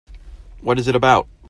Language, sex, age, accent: English, male, 30-39, United States English